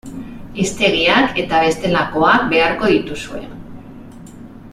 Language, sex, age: Basque, female, 40-49